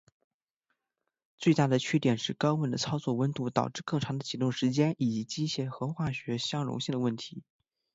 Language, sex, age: Chinese, male, 19-29